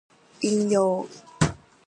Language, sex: Japanese, female